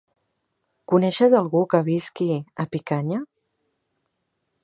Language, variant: Catalan, Nord-Occidental